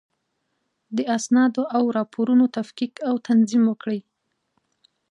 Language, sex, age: Pashto, female, 19-29